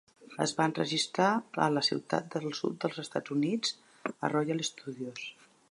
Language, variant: Catalan, Central